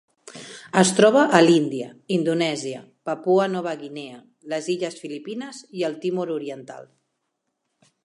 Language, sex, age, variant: Catalan, female, 50-59, Central